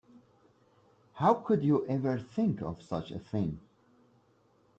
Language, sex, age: English, male, 40-49